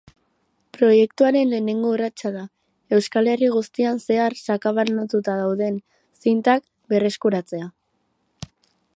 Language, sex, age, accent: Basque, female, under 19, Erdialdekoa edo Nafarra (Gipuzkoa, Nafarroa)